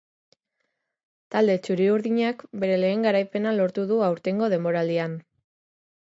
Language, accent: Basque, Erdialdekoa edo Nafarra (Gipuzkoa, Nafarroa)